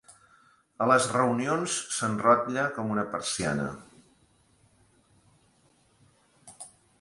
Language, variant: Catalan, Central